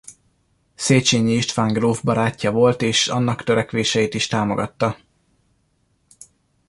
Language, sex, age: Hungarian, male, 19-29